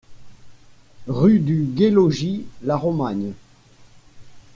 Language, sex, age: French, male, 60-69